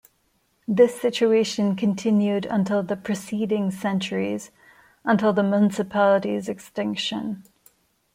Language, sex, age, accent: English, female, 30-39, India and South Asia (India, Pakistan, Sri Lanka)